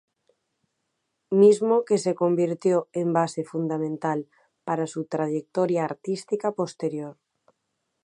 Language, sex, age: Spanish, female, 30-39